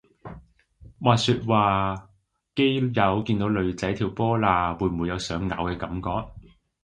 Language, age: Cantonese, 30-39